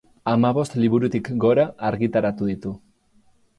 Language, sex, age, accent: Basque, male, 30-39, Erdialdekoa edo Nafarra (Gipuzkoa, Nafarroa)